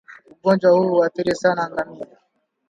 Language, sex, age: Swahili, male, 19-29